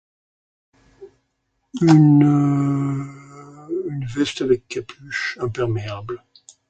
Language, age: French, 70-79